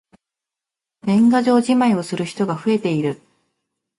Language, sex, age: Japanese, female, 30-39